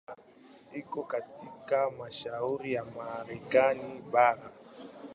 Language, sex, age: Swahili, male, 19-29